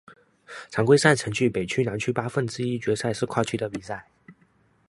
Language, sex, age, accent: Chinese, male, 19-29, 出生地：福建省